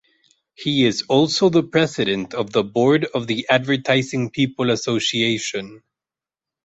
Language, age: English, 19-29